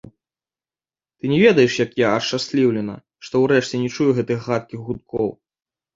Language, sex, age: Belarusian, male, 30-39